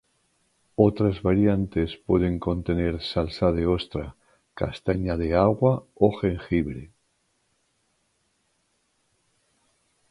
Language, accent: Spanish, España: Norte peninsular (Asturias, Castilla y León, Cantabria, País Vasco, Navarra, Aragón, La Rioja, Guadalajara, Cuenca)